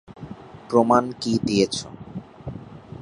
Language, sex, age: Bengali, male, 19-29